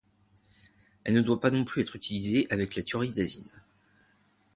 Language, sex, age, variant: French, male, 30-39, Français de métropole